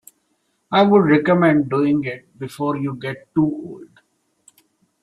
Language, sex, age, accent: English, male, 30-39, India and South Asia (India, Pakistan, Sri Lanka)